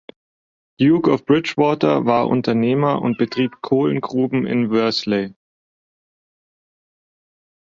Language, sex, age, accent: German, male, 19-29, Deutschland Deutsch